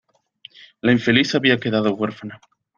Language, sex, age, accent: Spanish, male, 19-29, Andino-Pacífico: Colombia, Perú, Ecuador, oeste de Bolivia y Venezuela andina